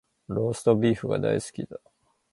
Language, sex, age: Japanese, male, 30-39